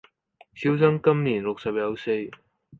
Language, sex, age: Cantonese, male, under 19